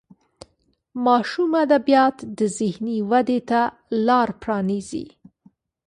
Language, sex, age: Pashto, female, 40-49